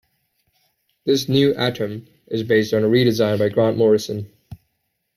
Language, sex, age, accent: English, male, 19-29, Canadian English